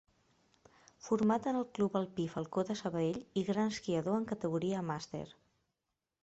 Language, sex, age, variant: Catalan, female, 30-39, Central